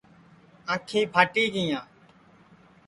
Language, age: Sansi, 19-29